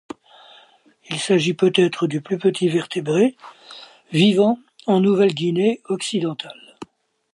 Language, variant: French, Français de métropole